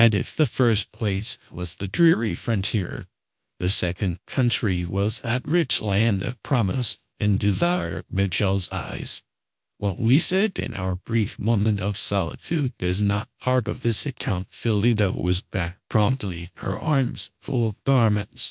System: TTS, GlowTTS